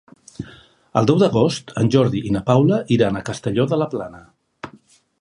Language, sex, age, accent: Catalan, male, 50-59, Barceloní